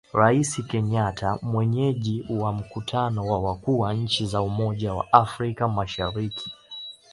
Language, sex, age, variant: Swahili, male, 19-29, Kiswahili cha Bara ya Tanzania